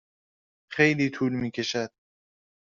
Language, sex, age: Persian, male, under 19